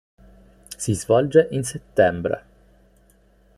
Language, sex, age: Italian, male, 19-29